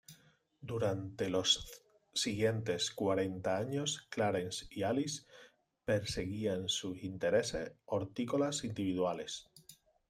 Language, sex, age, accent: Spanish, male, 30-39, España: Sur peninsular (Andalucia, Extremadura, Murcia)